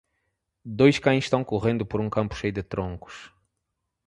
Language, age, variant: Portuguese, 40-49, Portuguese (Portugal)